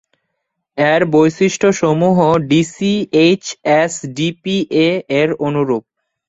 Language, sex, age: Bengali, male, 19-29